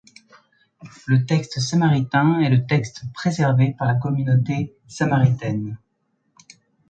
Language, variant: French, Français de métropole